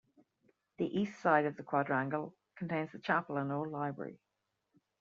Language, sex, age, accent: English, female, 40-49, Irish English